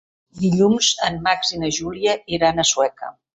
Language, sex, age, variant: Catalan, female, 50-59, Central